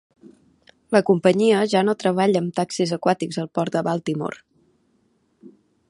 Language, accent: Catalan, balear; central